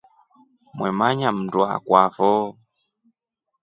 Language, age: Rombo, 19-29